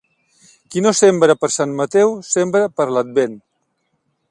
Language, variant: Catalan, Central